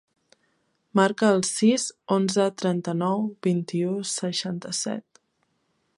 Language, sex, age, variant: Catalan, female, 19-29, Central